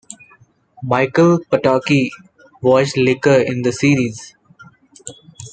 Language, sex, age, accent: English, male, 19-29, India and South Asia (India, Pakistan, Sri Lanka)